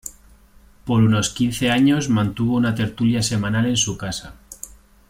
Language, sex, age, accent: Spanish, male, 30-39, España: Norte peninsular (Asturias, Castilla y León, Cantabria, País Vasco, Navarra, Aragón, La Rioja, Guadalajara, Cuenca)